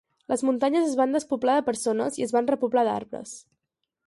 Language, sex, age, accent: Catalan, female, under 19, gironí